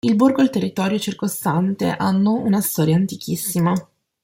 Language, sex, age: Italian, female, 30-39